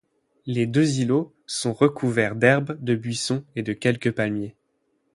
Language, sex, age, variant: French, male, 19-29, Français de métropole